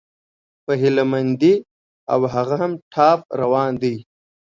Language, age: Pashto, 19-29